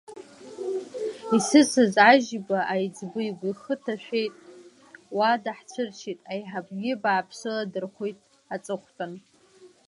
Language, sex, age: Abkhazian, female, 19-29